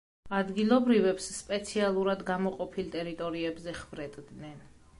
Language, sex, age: Georgian, female, 30-39